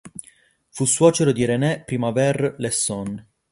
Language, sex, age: Italian, male, 19-29